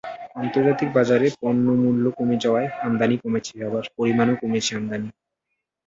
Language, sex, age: Bengali, male, 19-29